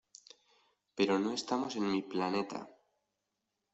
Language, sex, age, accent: Spanish, male, 19-29, España: Norte peninsular (Asturias, Castilla y León, Cantabria, País Vasco, Navarra, Aragón, La Rioja, Guadalajara, Cuenca)